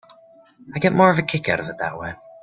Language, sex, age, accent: English, male, under 19, Canadian English